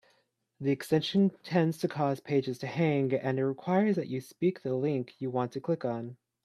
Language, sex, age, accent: English, male, 19-29, United States English